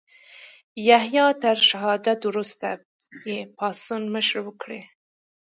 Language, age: Pashto, 19-29